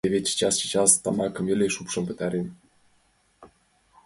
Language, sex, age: Mari, male, under 19